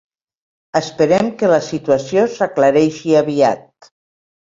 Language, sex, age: Catalan, female, 60-69